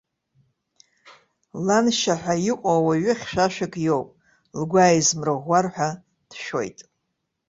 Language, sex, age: Abkhazian, female, 60-69